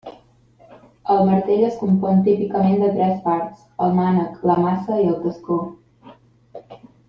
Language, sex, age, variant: Catalan, female, 19-29, Central